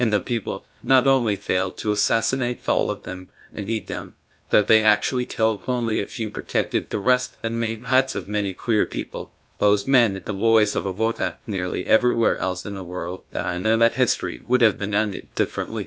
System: TTS, GlowTTS